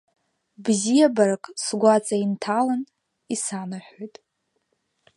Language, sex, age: Abkhazian, female, under 19